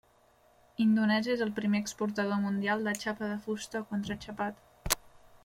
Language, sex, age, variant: Catalan, female, 19-29, Central